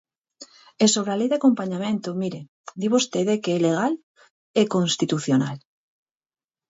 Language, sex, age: Galician, female, 40-49